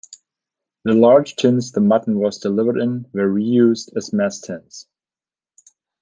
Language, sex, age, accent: English, male, 19-29, United States English